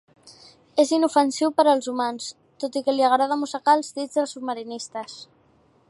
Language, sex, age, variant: Catalan, female, 19-29, Central